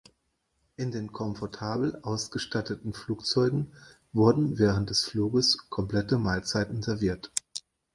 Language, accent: German, Deutschland Deutsch